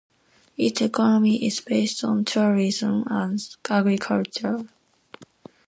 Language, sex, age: English, female, 19-29